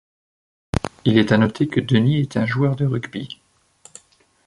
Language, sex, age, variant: French, male, 30-39, Français de métropole